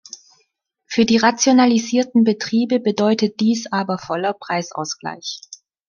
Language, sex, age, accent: German, female, 19-29, Deutschland Deutsch